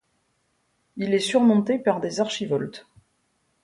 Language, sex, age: French, female, 50-59